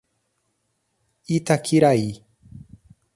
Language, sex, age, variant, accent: Portuguese, male, 19-29, Portuguese (Brasil), Paulista